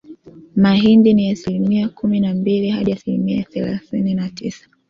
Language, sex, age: Swahili, female, 19-29